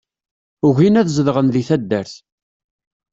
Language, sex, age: Kabyle, male, 30-39